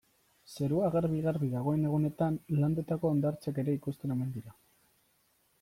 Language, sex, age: Basque, male, 19-29